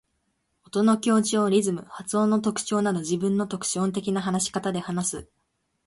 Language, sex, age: Japanese, female, under 19